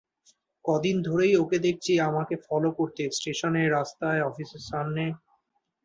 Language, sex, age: Bengali, male, 19-29